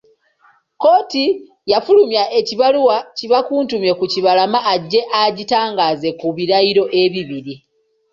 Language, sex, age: Ganda, female, 30-39